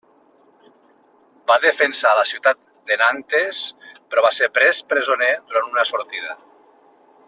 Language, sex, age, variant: Catalan, male, 40-49, Nord-Occidental